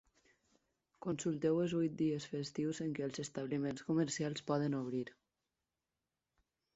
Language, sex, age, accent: Catalan, female, 19-29, valencià; apitxat